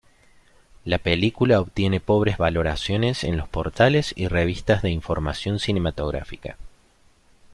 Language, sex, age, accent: Spanish, male, 30-39, Rioplatense: Argentina, Uruguay, este de Bolivia, Paraguay